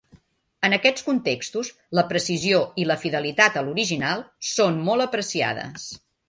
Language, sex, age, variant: Catalan, female, 50-59, Central